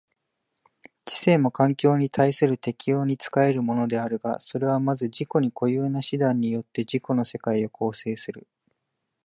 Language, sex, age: Japanese, male, 19-29